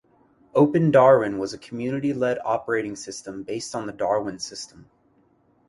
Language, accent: English, United States English